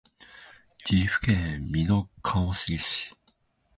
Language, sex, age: Japanese, male, 19-29